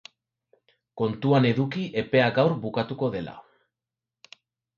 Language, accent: Basque, Erdialdekoa edo Nafarra (Gipuzkoa, Nafarroa)